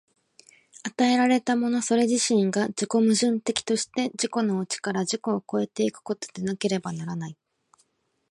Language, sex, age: Japanese, female, 19-29